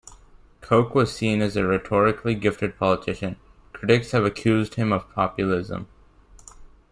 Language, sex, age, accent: English, male, under 19, United States English